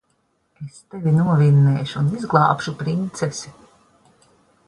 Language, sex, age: Latvian, female, 40-49